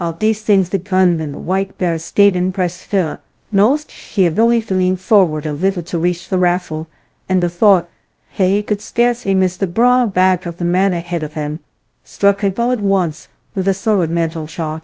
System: TTS, VITS